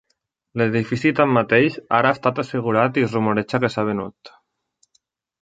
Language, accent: Catalan, valencià